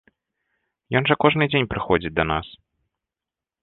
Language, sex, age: Belarusian, male, 19-29